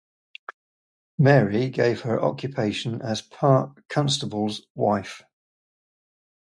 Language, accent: English, England English